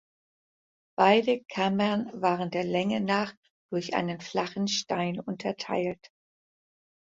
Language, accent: German, Deutschland Deutsch